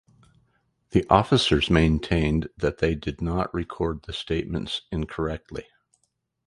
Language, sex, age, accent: English, male, 50-59, United States English